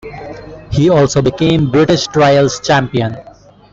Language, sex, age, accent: English, male, 19-29, India and South Asia (India, Pakistan, Sri Lanka)